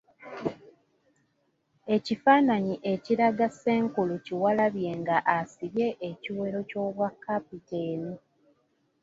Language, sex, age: Ganda, female, 19-29